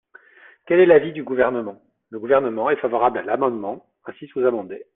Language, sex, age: French, male, 40-49